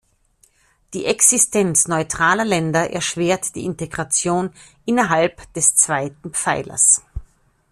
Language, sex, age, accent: German, female, 50-59, Österreichisches Deutsch